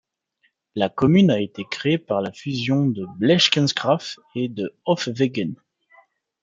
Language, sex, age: French, male, 30-39